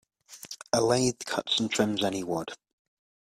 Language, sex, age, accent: English, male, 19-29, England English